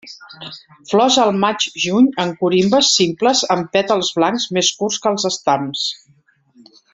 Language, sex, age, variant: Catalan, female, 40-49, Central